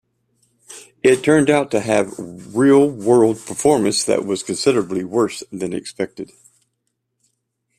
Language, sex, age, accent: English, male, 50-59, United States English